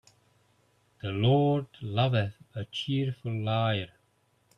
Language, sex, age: English, male, 40-49